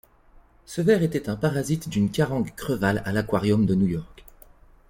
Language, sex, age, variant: French, male, 30-39, Français de métropole